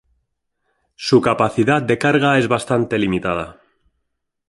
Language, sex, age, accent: Spanish, male, 40-49, España: Centro-Sur peninsular (Madrid, Toledo, Castilla-La Mancha)